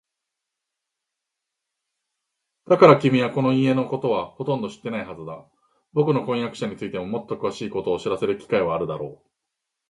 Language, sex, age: Japanese, male, 40-49